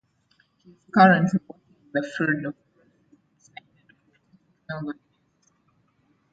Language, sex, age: English, female, 19-29